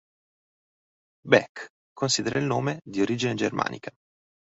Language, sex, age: Italian, male, 40-49